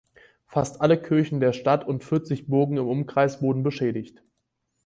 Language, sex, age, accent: German, male, 19-29, Deutschland Deutsch